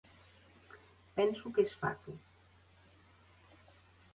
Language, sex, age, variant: Catalan, female, 50-59, Central